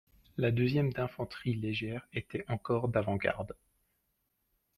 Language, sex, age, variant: French, male, 30-39, Français de métropole